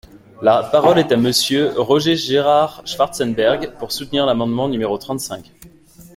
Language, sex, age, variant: French, male, 19-29, Français de métropole